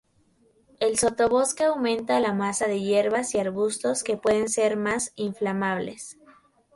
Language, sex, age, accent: Spanish, female, 19-29, México